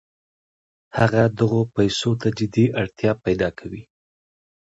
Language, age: Pashto, 30-39